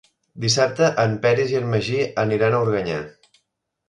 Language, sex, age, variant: Catalan, male, 19-29, Central